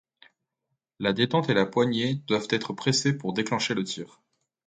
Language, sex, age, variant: French, male, 19-29, Français de métropole